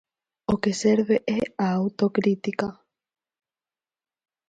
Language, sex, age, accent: Galician, female, under 19, Atlántico (seseo e gheada)